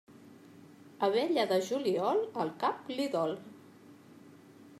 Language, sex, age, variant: Catalan, female, 40-49, Central